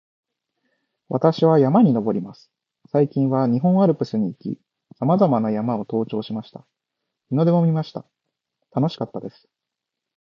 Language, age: Japanese, 19-29